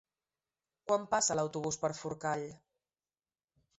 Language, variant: Catalan, Central